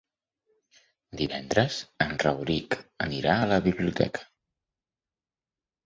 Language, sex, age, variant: Catalan, male, 40-49, Central